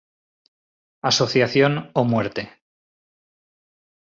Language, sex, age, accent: Spanish, male, 30-39, España: Norte peninsular (Asturias, Castilla y León, Cantabria, País Vasco, Navarra, Aragón, La Rioja, Guadalajara, Cuenca)